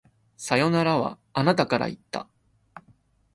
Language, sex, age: Japanese, male, 19-29